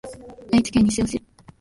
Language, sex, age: Japanese, female, 19-29